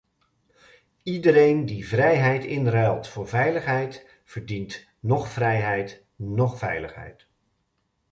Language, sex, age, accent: Dutch, male, 50-59, Nederlands Nederlands